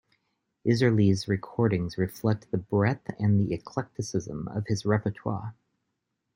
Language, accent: English, United States English